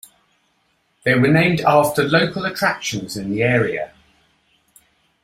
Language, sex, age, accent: English, male, 50-59, England English